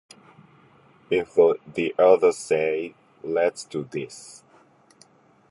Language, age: English, 50-59